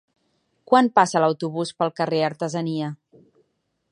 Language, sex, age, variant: Catalan, female, 19-29, Central